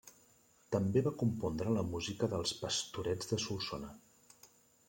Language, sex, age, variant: Catalan, male, 50-59, Central